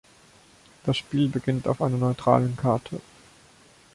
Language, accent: German, Deutschland Deutsch